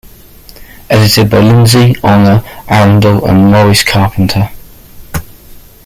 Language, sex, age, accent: English, male, 40-49, England English